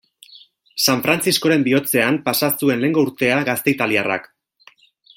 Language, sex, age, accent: Basque, male, 30-39, Erdialdekoa edo Nafarra (Gipuzkoa, Nafarroa)